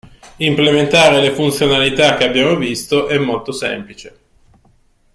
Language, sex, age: Italian, male, 30-39